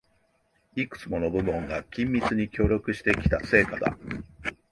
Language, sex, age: Japanese, male, 50-59